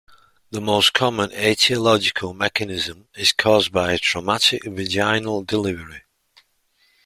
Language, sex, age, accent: English, male, 50-59, England English